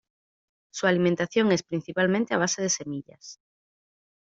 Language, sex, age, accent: Spanish, female, 30-39, España: Norte peninsular (Asturias, Castilla y León, Cantabria, País Vasco, Navarra, Aragón, La Rioja, Guadalajara, Cuenca)